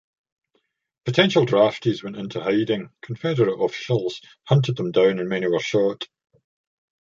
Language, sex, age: English, male, 60-69